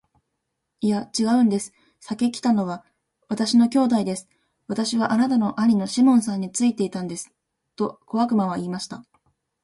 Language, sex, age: Japanese, female, 19-29